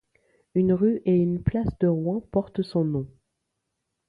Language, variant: French, Français de métropole